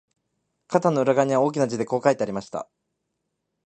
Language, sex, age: Japanese, male, 19-29